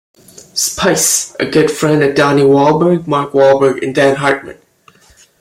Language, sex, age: English, male, 19-29